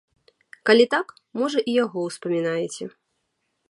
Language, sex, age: Belarusian, female, 30-39